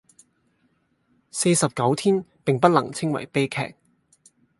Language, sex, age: Cantonese, male, 19-29